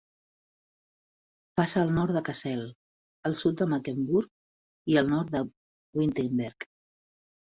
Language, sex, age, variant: Catalan, female, 40-49, Central